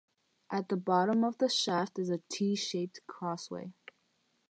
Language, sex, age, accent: English, female, under 19, United States English